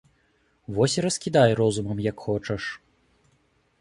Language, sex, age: Belarusian, male, 19-29